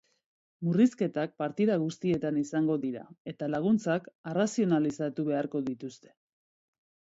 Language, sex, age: Basque, female, 40-49